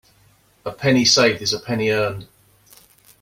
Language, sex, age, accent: English, male, 40-49, England English